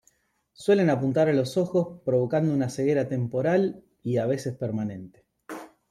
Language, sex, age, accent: Spanish, male, 30-39, Rioplatense: Argentina, Uruguay, este de Bolivia, Paraguay